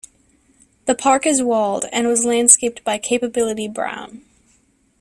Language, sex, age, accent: English, female, under 19, United States English